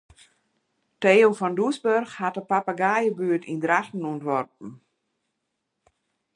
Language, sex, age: Western Frisian, female, 50-59